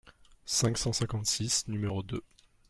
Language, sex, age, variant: French, male, 19-29, Français de métropole